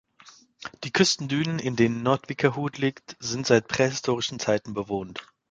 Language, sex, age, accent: German, male, 19-29, Deutschland Deutsch